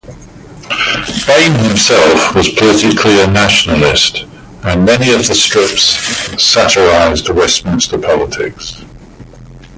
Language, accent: English, England English